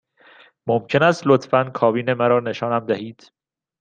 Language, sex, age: Persian, male, 19-29